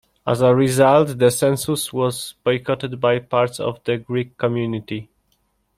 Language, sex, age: English, male, 30-39